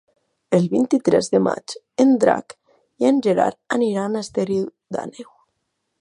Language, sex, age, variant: Catalan, female, 19-29, Nord-Occidental